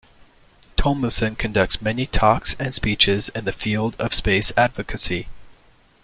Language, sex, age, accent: English, male, 19-29, United States English